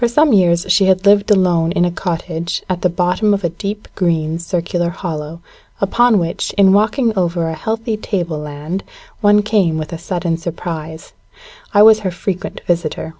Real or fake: real